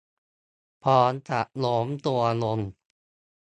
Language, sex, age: Thai, male, 19-29